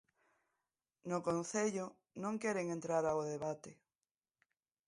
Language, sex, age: Galician, female, 40-49